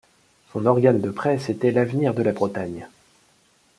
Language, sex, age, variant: French, male, 30-39, Français de métropole